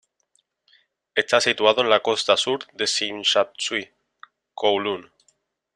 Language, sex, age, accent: Spanish, male, under 19, España: Sur peninsular (Andalucia, Extremadura, Murcia)